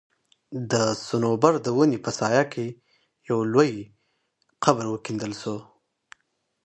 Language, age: Pashto, 19-29